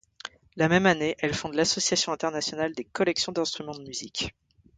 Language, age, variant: French, 30-39, Français de métropole